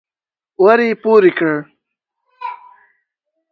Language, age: Pashto, under 19